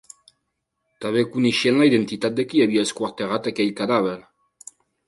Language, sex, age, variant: Catalan, male, 19-29, Septentrional